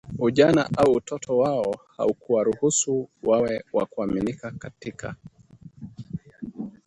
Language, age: Swahili, 19-29